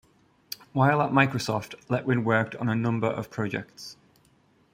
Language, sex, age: English, male, 30-39